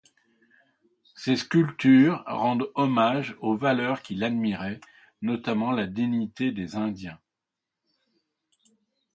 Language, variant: French, Français de métropole